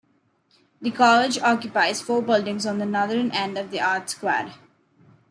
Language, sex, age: English, female, under 19